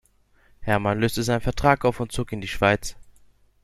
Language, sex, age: German, male, 30-39